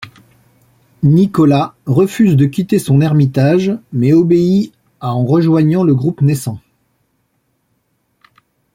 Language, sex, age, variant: French, male, 40-49, Français de métropole